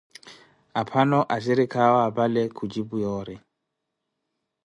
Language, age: Koti, 30-39